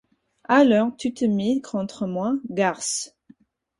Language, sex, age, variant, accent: French, female, 19-29, Français d'Amérique du Nord, Français des États-Unis